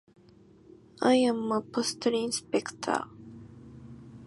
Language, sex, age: English, female, 19-29